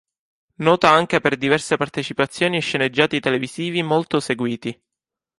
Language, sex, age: Italian, male, 19-29